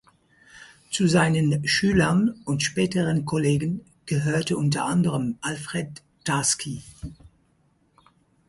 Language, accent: German, Deutschland Deutsch